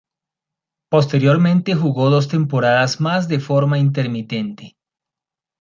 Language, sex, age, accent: Spanish, male, 50-59, Andino-Pacífico: Colombia, Perú, Ecuador, oeste de Bolivia y Venezuela andina